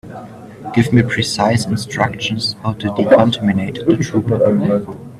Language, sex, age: English, male, 19-29